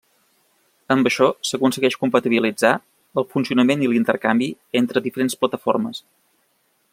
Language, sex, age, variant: Catalan, male, 30-39, Central